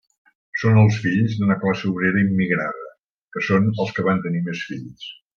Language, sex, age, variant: Catalan, female, 50-59, Central